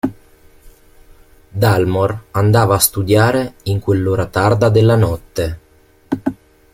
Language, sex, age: Italian, male, 40-49